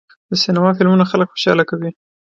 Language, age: Pashto, 19-29